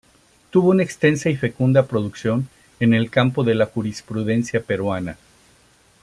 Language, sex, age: Spanish, male, 50-59